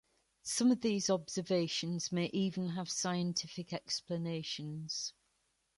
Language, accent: English, England English